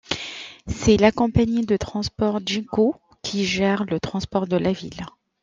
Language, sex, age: French, male, 40-49